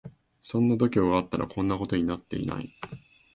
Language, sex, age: Japanese, male, 19-29